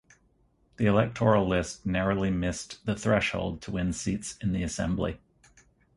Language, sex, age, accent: English, male, 50-59, United States English